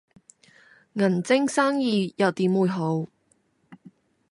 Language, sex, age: Cantonese, female, 19-29